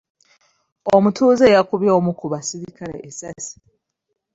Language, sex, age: Ganda, female, 19-29